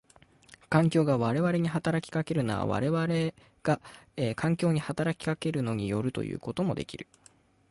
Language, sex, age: Japanese, male, 19-29